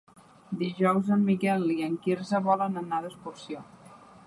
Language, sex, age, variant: Catalan, female, 30-39, Central